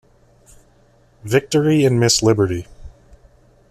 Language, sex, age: English, male, 30-39